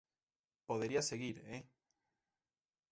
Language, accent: Galician, Normativo (estándar)